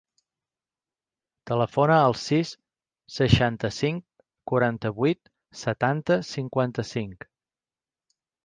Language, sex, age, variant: Catalan, male, 40-49, Central